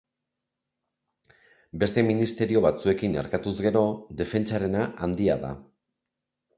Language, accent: Basque, Erdialdekoa edo Nafarra (Gipuzkoa, Nafarroa)